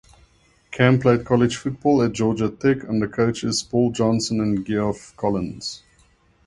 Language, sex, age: English, male, 40-49